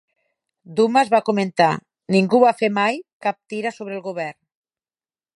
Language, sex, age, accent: Catalan, female, 50-59, Ebrenc